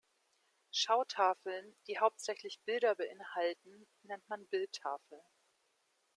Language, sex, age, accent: German, female, 30-39, Deutschland Deutsch